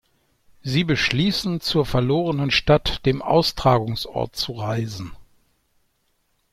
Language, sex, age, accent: German, male, 60-69, Deutschland Deutsch